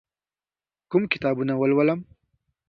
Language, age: Pashto, under 19